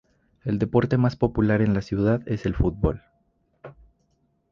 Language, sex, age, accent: Spanish, male, under 19, México